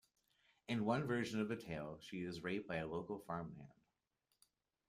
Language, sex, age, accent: English, male, 19-29, Canadian English